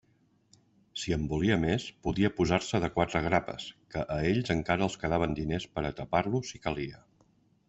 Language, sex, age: Catalan, male, 50-59